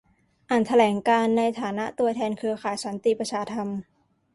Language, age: Thai, 19-29